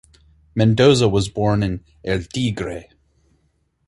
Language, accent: English, United States English